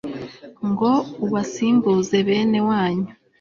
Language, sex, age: Kinyarwanda, female, 19-29